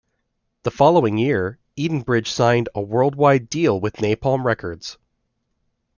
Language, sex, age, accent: English, male, 30-39, United States English